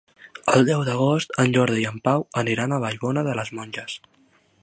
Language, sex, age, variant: Catalan, male, 19-29, Central